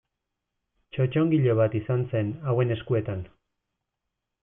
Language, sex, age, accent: Basque, male, 30-39, Erdialdekoa edo Nafarra (Gipuzkoa, Nafarroa)